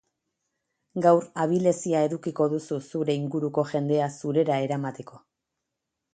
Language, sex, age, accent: Basque, female, 30-39, Mendebalekoa (Araba, Bizkaia, Gipuzkoako mendebaleko herri batzuk)